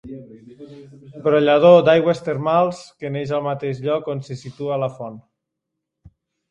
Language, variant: Catalan, Nord-Occidental